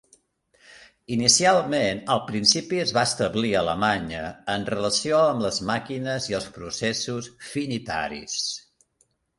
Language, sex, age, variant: Catalan, male, 50-59, Central